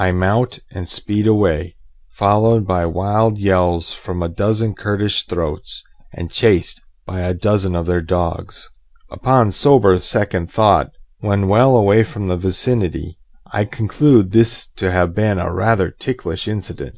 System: none